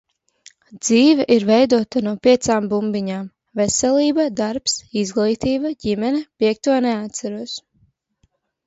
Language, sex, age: Latvian, female, under 19